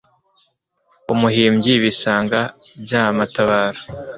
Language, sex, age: Kinyarwanda, male, 30-39